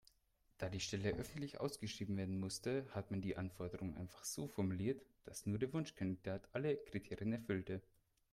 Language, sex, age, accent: German, male, 19-29, Deutschland Deutsch